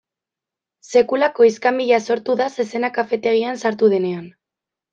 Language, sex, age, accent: Basque, female, 19-29, Mendebalekoa (Araba, Bizkaia, Gipuzkoako mendebaleko herri batzuk)